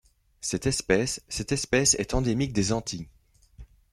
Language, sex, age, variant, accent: French, male, 19-29, Français d'Europe, Français de Belgique